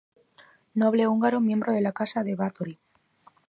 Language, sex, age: Spanish, female, under 19